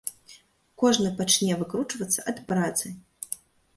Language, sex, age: Belarusian, female, 30-39